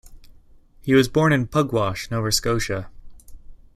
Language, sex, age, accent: English, male, 30-39, Canadian English